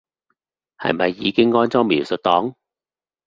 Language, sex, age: Cantonese, male, 40-49